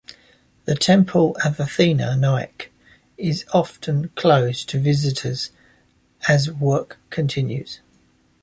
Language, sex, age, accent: English, male, 30-39, England English